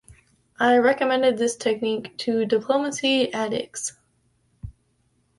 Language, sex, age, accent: English, female, 19-29, United States English